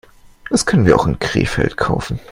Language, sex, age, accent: German, male, 19-29, Deutschland Deutsch